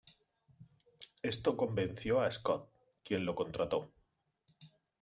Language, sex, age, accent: Spanish, male, 30-39, España: Sur peninsular (Andalucia, Extremadura, Murcia)